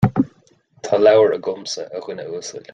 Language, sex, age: Irish, male, 30-39